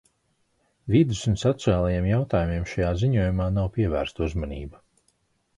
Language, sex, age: Latvian, male, 30-39